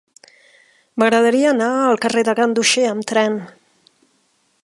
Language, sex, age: Catalan, female, 50-59